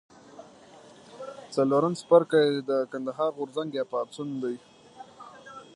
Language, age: Pashto, 19-29